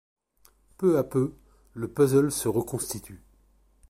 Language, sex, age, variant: French, male, 50-59, Français de métropole